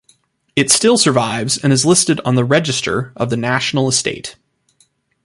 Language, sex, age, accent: English, male, 19-29, United States English